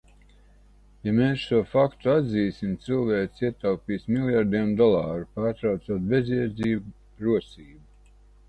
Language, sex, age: Latvian, male, 60-69